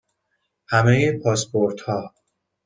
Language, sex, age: Persian, male, 19-29